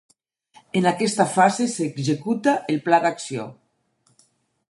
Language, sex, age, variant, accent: Catalan, female, 60-69, Nord-Occidental, nord-occidental